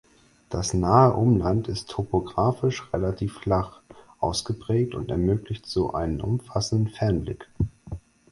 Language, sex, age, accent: German, male, 19-29, Deutschland Deutsch